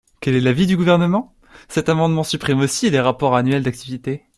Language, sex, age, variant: French, male, 19-29, Français de métropole